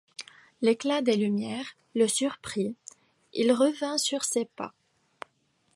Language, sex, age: French, female, 19-29